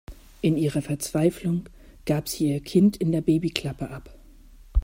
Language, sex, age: German, female, 30-39